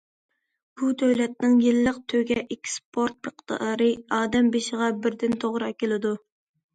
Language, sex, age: Uyghur, female, under 19